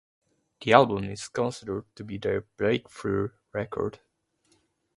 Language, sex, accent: English, male, United States English